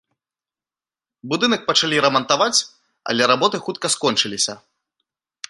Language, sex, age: Belarusian, male, 19-29